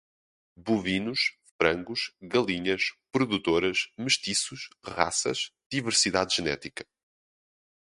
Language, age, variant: Portuguese, 19-29, Portuguese (Portugal)